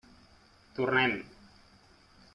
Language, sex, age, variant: Catalan, male, 30-39, Central